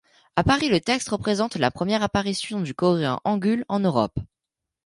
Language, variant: French, Français de métropole